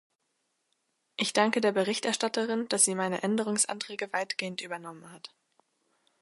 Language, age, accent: German, under 19, Deutschland Deutsch